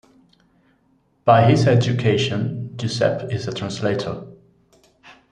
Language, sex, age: English, male, 30-39